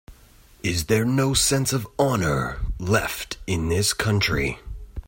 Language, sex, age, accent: English, male, 19-29, United States English